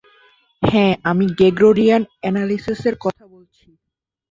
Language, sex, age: Bengali, male, 19-29